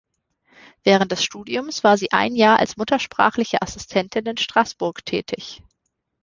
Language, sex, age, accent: German, female, 19-29, Deutschland Deutsch